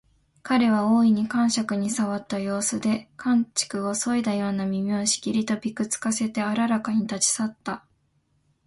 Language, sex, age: Japanese, female, 19-29